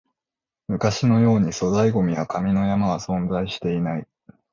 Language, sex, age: Japanese, male, 19-29